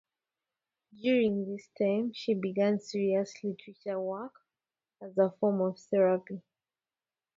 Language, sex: English, female